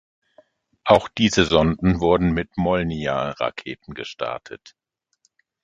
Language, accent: German, Deutschland Deutsch